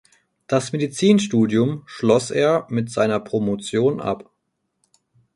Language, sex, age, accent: German, male, 30-39, Deutschland Deutsch